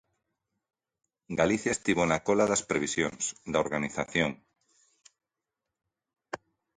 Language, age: Galician, 40-49